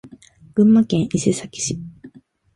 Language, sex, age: Japanese, female, 19-29